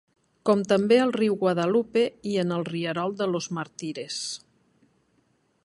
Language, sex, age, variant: Catalan, female, 50-59, Central